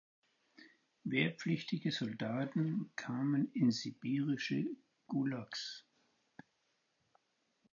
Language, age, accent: German, 70-79, Deutschland Deutsch